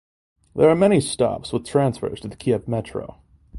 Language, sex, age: English, male, 19-29